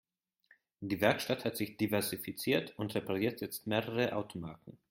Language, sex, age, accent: German, male, 19-29, Österreichisches Deutsch